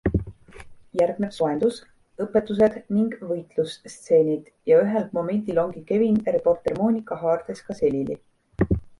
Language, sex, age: Estonian, female, 19-29